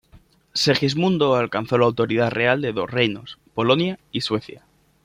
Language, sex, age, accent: Spanish, male, 19-29, España: Centro-Sur peninsular (Madrid, Toledo, Castilla-La Mancha)